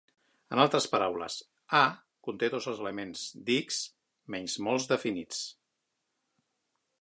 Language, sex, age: Catalan, male, 50-59